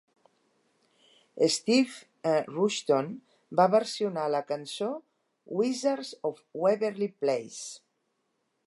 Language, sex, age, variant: Catalan, female, 60-69, Central